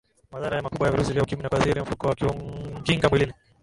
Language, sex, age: Swahili, male, 19-29